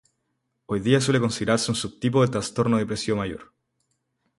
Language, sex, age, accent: Spanish, male, 19-29, Chileno: Chile, Cuyo